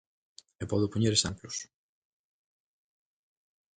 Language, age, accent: Galician, under 19, Atlántico (seseo e gheada)